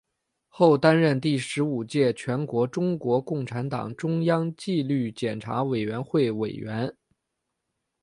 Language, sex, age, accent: Chinese, male, 30-39, 出生地：北京市